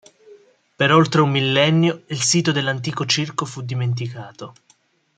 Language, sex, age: Italian, male, 30-39